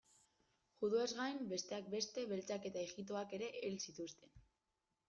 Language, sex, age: Basque, female, 19-29